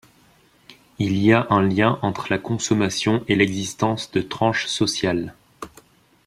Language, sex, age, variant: French, male, 19-29, Français de métropole